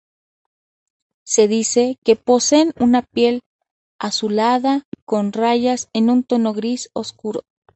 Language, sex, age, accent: Spanish, female, 30-39, México